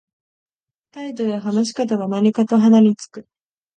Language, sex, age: Japanese, female, 19-29